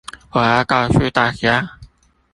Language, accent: Chinese, 出生地：臺北市